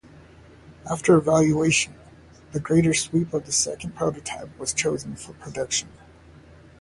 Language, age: English, 40-49